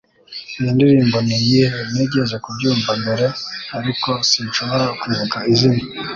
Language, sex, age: Kinyarwanda, male, 19-29